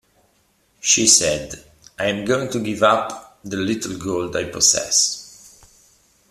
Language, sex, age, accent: English, male, 50-59, United States English